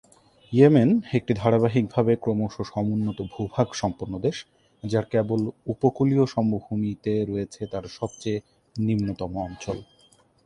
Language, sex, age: Bengali, male, 19-29